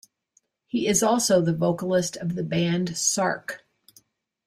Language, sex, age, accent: English, female, 60-69, United States English